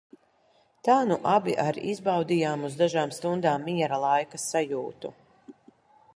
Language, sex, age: Latvian, female, 40-49